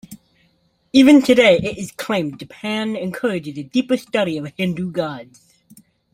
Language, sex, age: English, male, 19-29